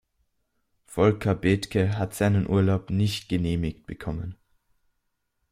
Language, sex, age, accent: German, male, under 19, Österreichisches Deutsch